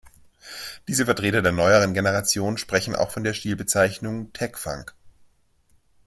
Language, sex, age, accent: German, male, 30-39, Deutschland Deutsch